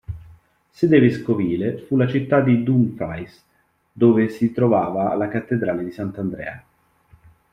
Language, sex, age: Italian, male, 30-39